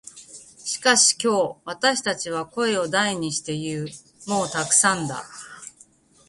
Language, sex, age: Japanese, female, 40-49